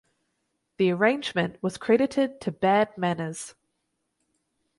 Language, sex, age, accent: English, female, 19-29, New Zealand English